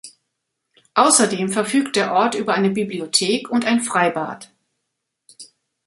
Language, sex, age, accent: German, female, 50-59, Deutschland Deutsch